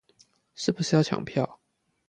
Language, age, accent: Chinese, 19-29, 出生地：彰化縣